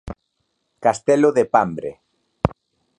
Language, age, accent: Galician, 30-39, Normativo (estándar)